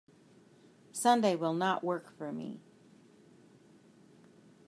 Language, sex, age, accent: English, female, 50-59, United States English